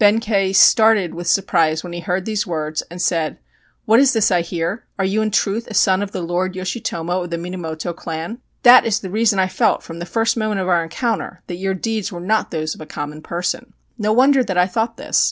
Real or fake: real